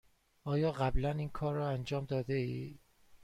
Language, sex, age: Persian, male, 30-39